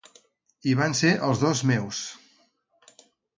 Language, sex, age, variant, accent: Catalan, male, 50-59, Central, central